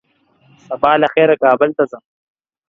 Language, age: Pashto, 19-29